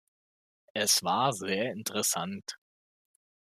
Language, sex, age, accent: German, male, 30-39, Deutschland Deutsch